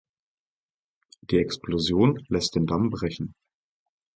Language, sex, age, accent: German, male, 30-39, Deutschland Deutsch